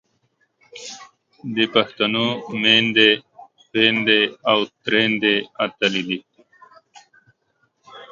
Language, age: Pashto, 30-39